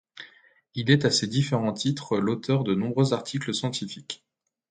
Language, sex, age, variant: French, male, 19-29, Français de métropole